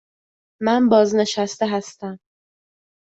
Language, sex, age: Persian, female, 19-29